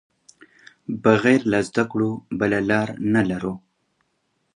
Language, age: Pashto, 30-39